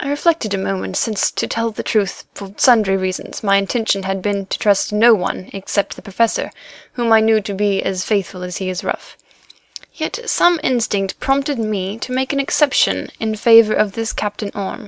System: none